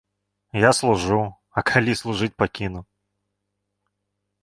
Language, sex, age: Belarusian, male, 19-29